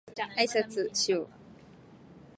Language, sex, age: Japanese, female, 19-29